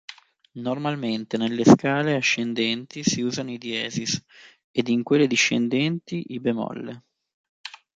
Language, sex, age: Italian, male, 30-39